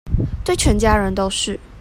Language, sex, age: Chinese, female, 19-29